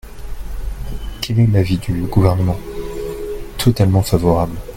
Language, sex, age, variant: French, male, 30-39, Français de métropole